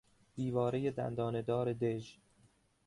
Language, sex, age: Persian, male, 19-29